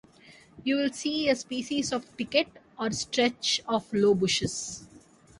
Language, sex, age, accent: English, female, 19-29, United States English